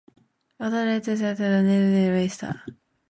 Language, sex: English, female